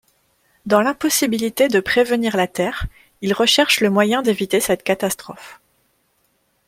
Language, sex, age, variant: French, female, 30-39, Français de métropole